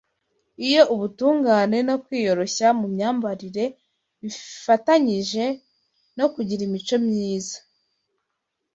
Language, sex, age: Kinyarwanda, female, 19-29